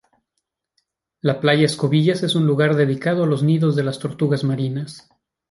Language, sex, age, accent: Spanish, male, 30-39, México